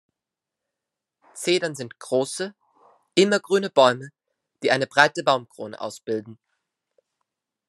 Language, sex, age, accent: German, male, under 19, Österreichisches Deutsch